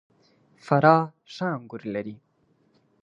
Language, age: Pashto, 19-29